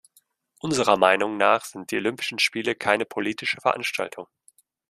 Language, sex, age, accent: German, male, 19-29, Deutschland Deutsch